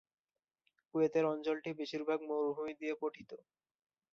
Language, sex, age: Bengali, male, under 19